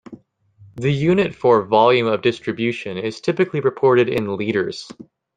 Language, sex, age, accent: English, female, 19-29, United States English